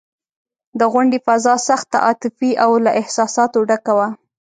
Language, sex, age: Pashto, female, 30-39